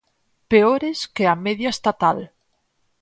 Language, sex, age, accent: Galician, female, 30-39, Atlántico (seseo e gheada)